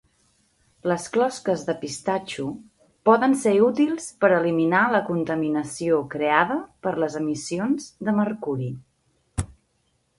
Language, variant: Catalan, Central